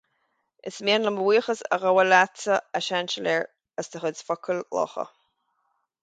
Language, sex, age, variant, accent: Irish, female, 30-39, Gaeilge Chonnacht, Cainteoir dúchais, Gaeltacht